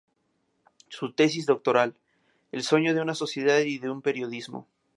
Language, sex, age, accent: Spanish, male, 19-29, México